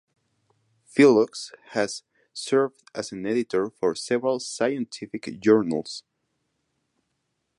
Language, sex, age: English, male, 19-29